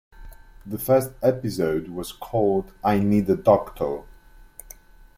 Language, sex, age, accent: English, male, 30-39, England English